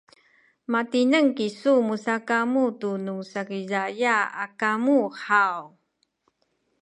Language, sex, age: Sakizaya, female, 50-59